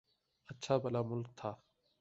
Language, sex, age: Urdu, male, 19-29